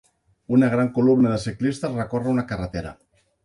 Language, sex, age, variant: Catalan, male, 50-59, Central